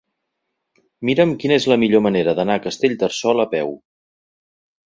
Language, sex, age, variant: Catalan, male, 40-49, Central